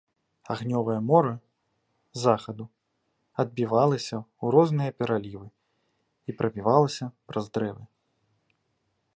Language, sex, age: Belarusian, male, 19-29